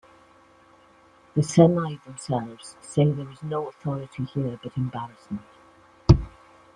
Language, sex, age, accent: English, female, 60-69, Welsh English